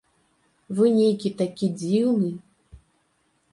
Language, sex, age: Belarusian, female, 40-49